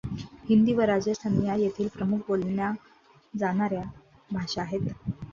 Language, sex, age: Marathi, female, 19-29